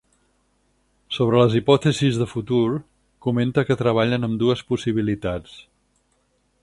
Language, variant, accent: Catalan, Central, Barceloní